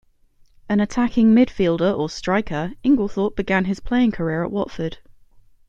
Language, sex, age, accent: English, female, 19-29, England English